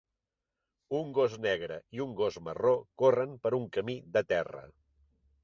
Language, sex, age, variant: Catalan, male, 60-69, Central